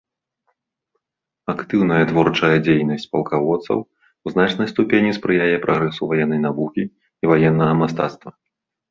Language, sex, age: Belarusian, male, 30-39